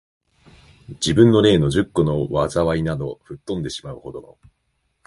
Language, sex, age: Japanese, male, 19-29